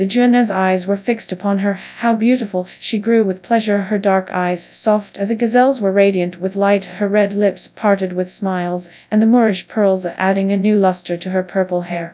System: TTS, FastPitch